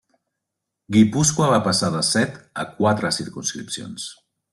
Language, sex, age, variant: Catalan, male, 40-49, Central